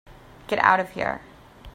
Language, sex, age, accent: English, female, 30-39, United States English